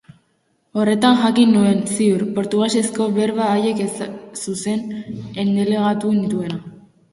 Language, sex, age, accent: Basque, female, under 19, Mendebalekoa (Araba, Bizkaia, Gipuzkoako mendebaleko herri batzuk)